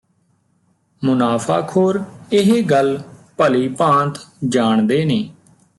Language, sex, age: Punjabi, male, 30-39